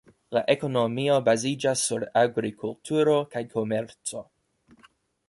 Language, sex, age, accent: Esperanto, male, 19-29, Internacia